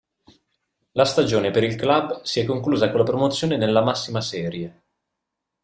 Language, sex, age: Italian, male, 30-39